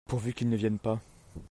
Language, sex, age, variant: French, male, under 19, Français de métropole